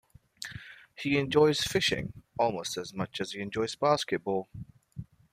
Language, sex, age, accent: English, male, 30-39, England English